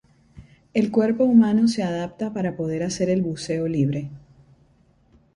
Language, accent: Spanish, Caribe: Cuba, Venezuela, Puerto Rico, República Dominicana, Panamá, Colombia caribeña, México caribeño, Costa del golfo de México